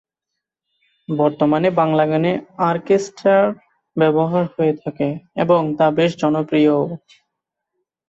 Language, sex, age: Bengali, male, 19-29